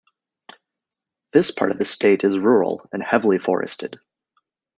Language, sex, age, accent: English, male, 30-39, United States English